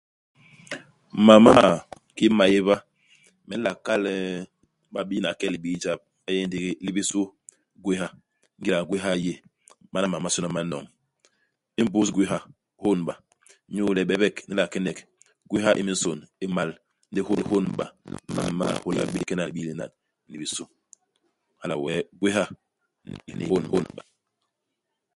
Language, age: Basaa, 40-49